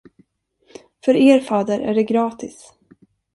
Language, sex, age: Swedish, female, 40-49